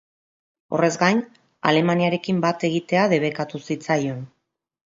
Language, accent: Basque, Mendebalekoa (Araba, Bizkaia, Gipuzkoako mendebaleko herri batzuk)